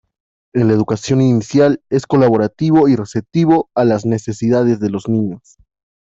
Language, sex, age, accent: Spanish, male, 19-29, Andino-Pacífico: Colombia, Perú, Ecuador, oeste de Bolivia y Venezuela andina